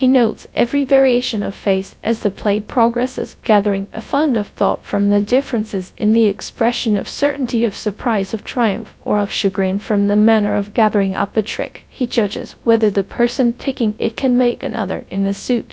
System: TTS, GradTTS